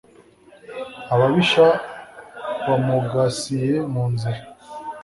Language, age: Kinyarwanda, 19-29